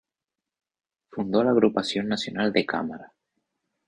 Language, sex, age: Spanish, male, 19-29